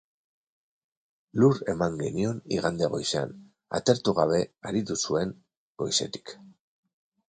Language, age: Basque, 40-49